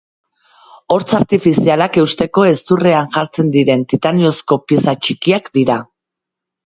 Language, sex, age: Basque, female, 40-49